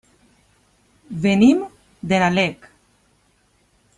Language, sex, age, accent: Catalan, female, 30-39, valencià